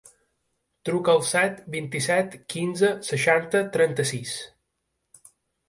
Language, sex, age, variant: Catalan, male, 30-39, Balear